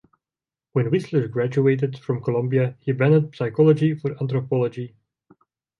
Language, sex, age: English, male, 19-29